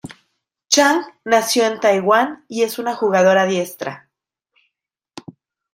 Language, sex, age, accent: Spanish, female, 30-39, México